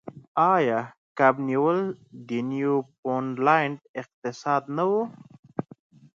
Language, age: Pashto, 30-39